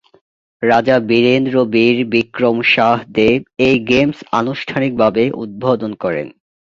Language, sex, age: Bengali, male, 19-29